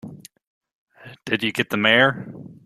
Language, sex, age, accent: English, male, 19-29, United States English